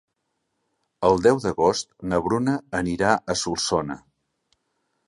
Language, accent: Catalan, gironí